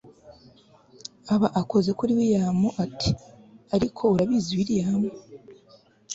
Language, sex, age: Kinyarwanda, female, under 19